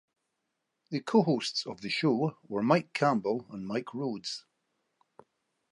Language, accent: English, Scottish English